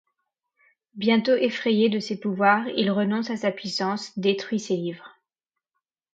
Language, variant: French, Français de métropole